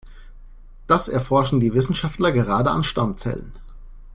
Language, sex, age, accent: German, male, 30-39, Deutschland Deutsch